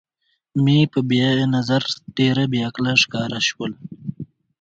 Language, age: Pashto, 19-29